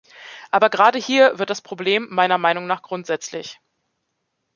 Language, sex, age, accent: German, female, 30-39, Deutschland Deutsch